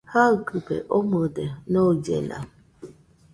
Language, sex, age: Nüpode Huitoto, female, 40-49